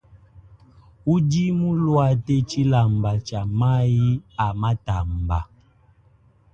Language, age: Luba-Lulua, 40-49